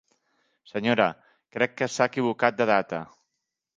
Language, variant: Catalan, Central